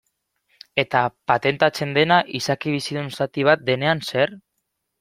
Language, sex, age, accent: Basque, male, 19-29, Mendebalekoa (Araba, Bizkaia, Gipuzkoako mendebaleko herri batzuk)